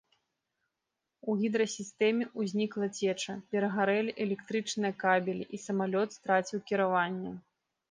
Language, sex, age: Belarusian, female, 19-29